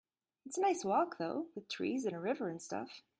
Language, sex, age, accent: English, female, 40-49, Canadian English